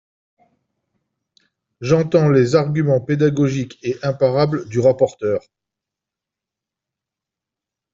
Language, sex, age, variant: French, male, 40-49, Français de métropole